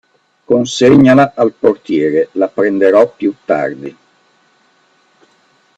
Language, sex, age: Italian, male, 40-49